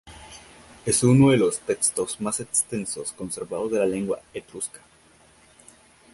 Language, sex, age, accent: Spanish, male, 19-29, Andino-Pacífico: Colombia, Perú, Ecuador, oeste de Bolivia y Venezuela andina